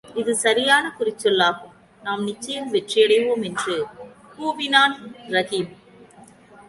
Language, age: Tamil, 40-49